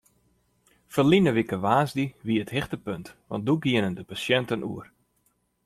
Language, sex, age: Western Frisian, male, 30-39